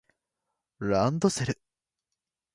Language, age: Japanese, 19-29